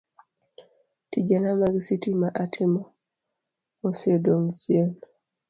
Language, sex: Luo (Kenya and Tanzania), female